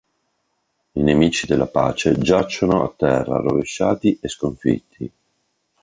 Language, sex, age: Italian, male, 50-59